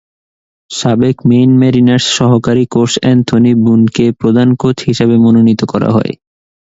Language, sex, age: Bengali, male, 19-29